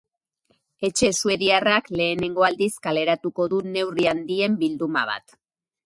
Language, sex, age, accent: Basque, female, 50-59, Erdialdekoa edo Nafarra (Gipuzkoa, Nafarroa)